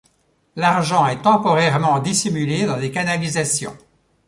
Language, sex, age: French, male, 70-79